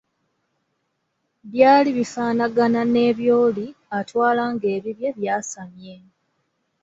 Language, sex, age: Ganda, female, 19-29